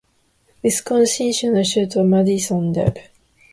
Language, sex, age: Japanese, female, 19-29